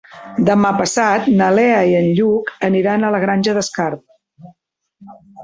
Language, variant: Catalan, Central